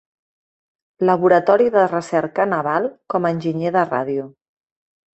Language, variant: Catalan, Central